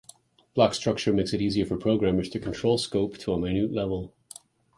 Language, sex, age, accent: English, male, 40-49, United States English